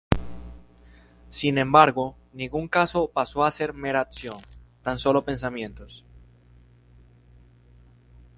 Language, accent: Spanish, Caribe: Cuba, Venezuela, Puerto Rico, República Dominicana, Panamá, Colombia caribeña, México caribeño, Costa del golfo de México